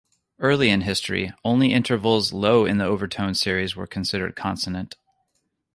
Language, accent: English, United States English